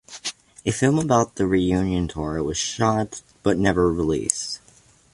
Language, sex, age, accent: English, male, under 19, United States English